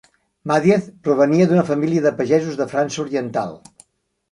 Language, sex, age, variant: Catalan, male, 60-69, Central